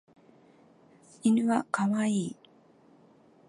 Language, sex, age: Japanese, female, 50-59